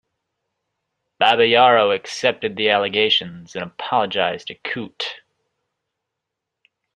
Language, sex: English, male